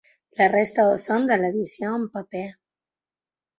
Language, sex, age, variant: Catalan, female, 30-39, Balear